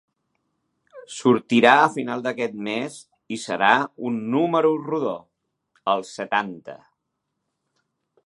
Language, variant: Catalan, Central